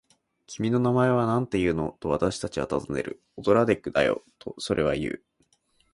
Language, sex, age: Japanese, male, 19-29